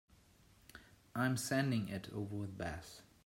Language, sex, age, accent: English, male, 40-49, England English